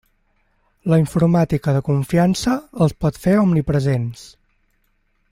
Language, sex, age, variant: Catalan, male, 19-29, Central